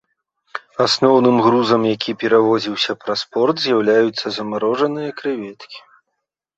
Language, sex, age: Belarusian, male, 30-39